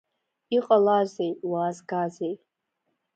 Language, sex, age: Abkhazian, female, under 19